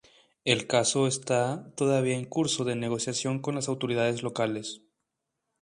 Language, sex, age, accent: Spanish, male, 19-29, México